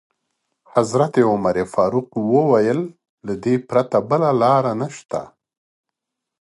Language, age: Pashto, 40-49